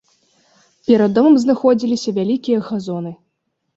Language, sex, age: Belarusian, female, 19-29